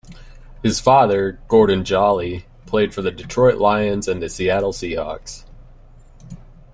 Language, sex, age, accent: English, male, 19-29, United States English